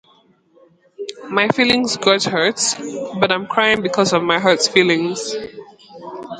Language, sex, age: English, female, 19-29